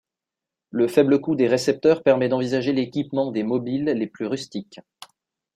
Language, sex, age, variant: French, male, 19-29, Français de métropole